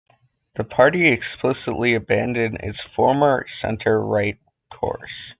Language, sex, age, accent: English, male, under 19, United States English